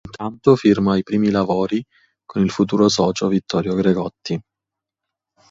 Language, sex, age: Italian, male, 19-29